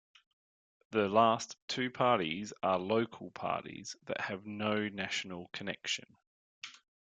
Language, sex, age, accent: English, male, 30-39, Australian English